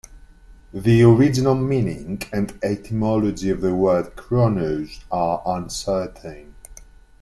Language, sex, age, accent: English, male, 30-39, England English